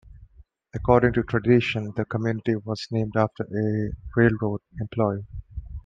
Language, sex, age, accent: English, male, 19-29, India and South Asia (India, Pakistan, Sri Lanka)